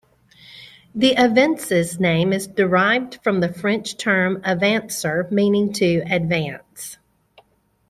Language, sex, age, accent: English, female, 50-59, United States English